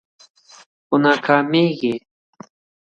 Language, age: Pashto, under 19